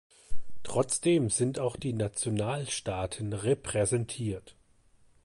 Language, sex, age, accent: German, male, 30-39, Deutschland Deutsch